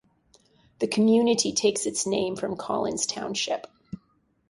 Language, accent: English, United States English